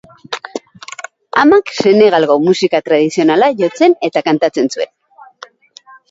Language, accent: Basque, Mendebalekoa (Araba, Bizkaia, Gipuzkoako mendebaleko herri batzuk)